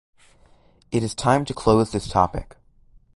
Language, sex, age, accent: English, male, under 19, United States English